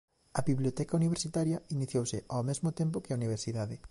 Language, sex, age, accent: Galician, male, 19-29, Central (gheada)